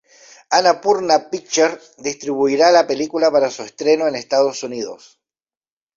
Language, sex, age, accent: Spanish, male, 50-59, Chileno: Chile, Cuyo